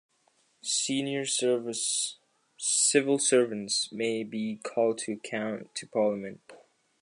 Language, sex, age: English, male, under 19